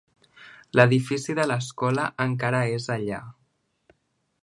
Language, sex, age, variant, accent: Catalan, male, under 19, Central, central